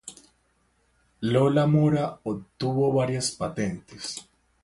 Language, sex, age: Spanish, male, 19-29